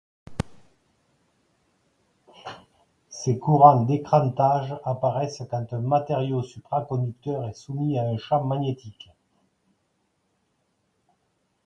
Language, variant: French, Français de métropole